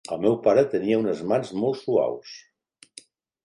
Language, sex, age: Catalan, male, 60-69